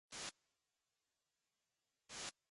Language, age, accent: English, 19-29, United States English